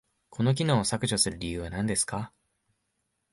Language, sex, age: Japanese, male, 19-29